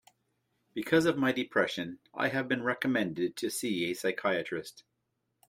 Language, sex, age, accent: English, male, 50-59, United States English